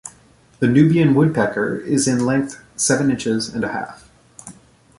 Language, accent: English, United States English